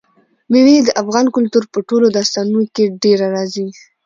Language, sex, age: Pashto, female, 19-29